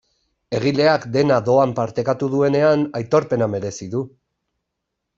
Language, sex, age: Basque, male, 40-49